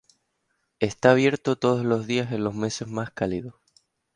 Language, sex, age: Spanish, male, 19-29